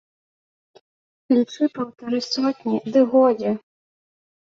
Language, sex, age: Belarusian, female, 19-29